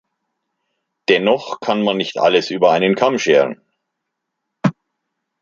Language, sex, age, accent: German, male, 50-59, Deutschland Deutsch